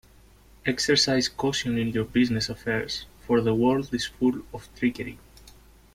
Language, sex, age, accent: English, male, 19-29, United States English